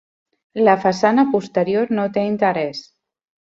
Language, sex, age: Catalan, female, 30-39